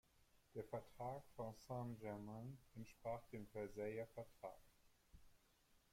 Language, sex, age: German, male, 60-69